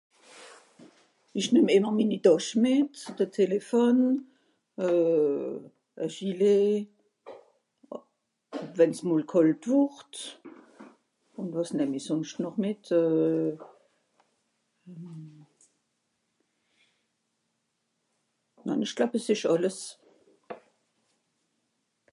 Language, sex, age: Swiss German, female, 60-69